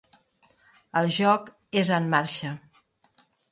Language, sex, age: Catalan, female, 60-69